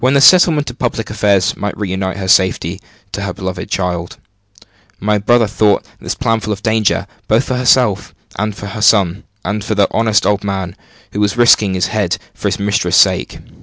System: none